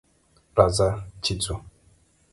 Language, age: Pashto, 30-39